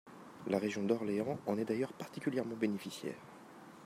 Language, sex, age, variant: French, male, 40-49, Français de métropole